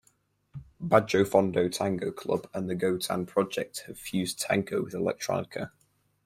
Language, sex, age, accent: English, male, under 19, England English